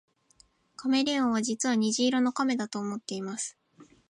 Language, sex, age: Japanese, female, 19-29